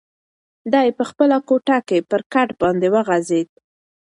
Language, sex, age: Pashto, female, 19-29